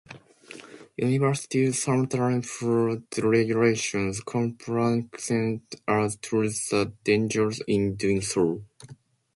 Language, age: English, 19-29